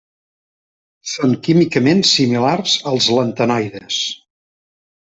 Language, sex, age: Catalan, male, 40-49